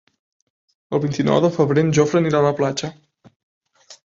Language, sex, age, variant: Catalan, male, 19-29, Central